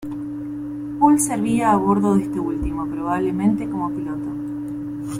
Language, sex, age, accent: Spanish, female, 30-39, Rioplatense: Argentina, Uruguay, este de Bolivia, Paraguay